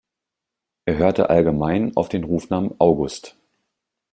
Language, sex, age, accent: German, male, 30-39, Deutschland Deutsch